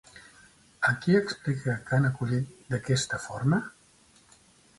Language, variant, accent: Catalan, Central, central